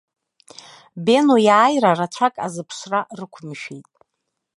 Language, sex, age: Abkhazian, female, 40-49